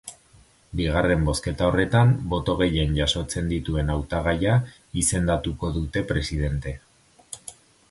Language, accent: Basque, Erdialdekoa edo Nafarra (Gipuzkoa, Nafarroa)